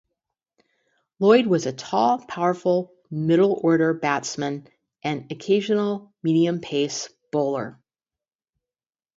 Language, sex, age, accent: English, female, 50-59, United States English; Midwestern